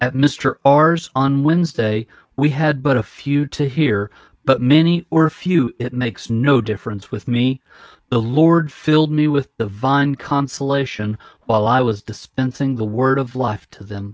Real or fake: real